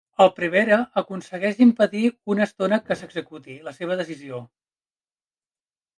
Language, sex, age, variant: Catalan, male, 30-39, Central